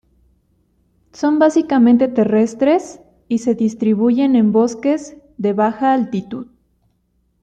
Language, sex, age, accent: Spanish, female, 19-29, México